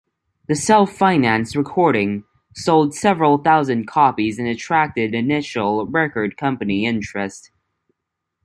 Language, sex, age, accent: English, male, under 19, United States English